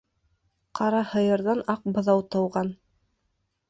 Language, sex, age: Bashkir, female, 19-29